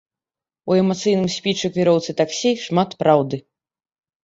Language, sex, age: Belarusian, female, 30-39